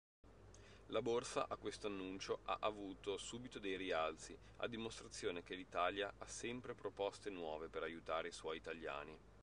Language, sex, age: Italian, male, 30-39